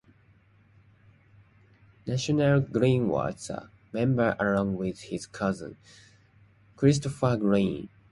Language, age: English, 19-29